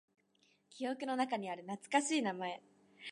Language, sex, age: Japanese, female, 19-29